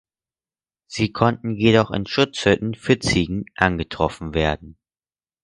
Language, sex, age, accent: German, male, under 19, Deutschland Deutsch